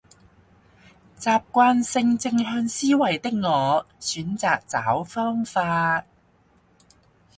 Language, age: Cantonese, 30-39